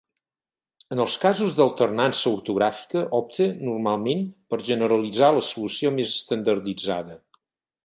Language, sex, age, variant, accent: Catalan, male, 50-59, Central, Girona